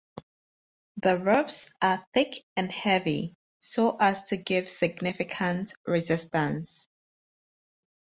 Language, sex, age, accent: English, female, 30-39, United States English